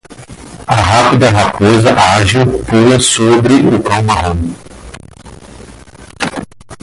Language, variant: Portuguese, Portuguese (Brasil)